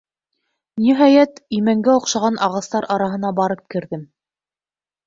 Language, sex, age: Bashkir, female, 19-29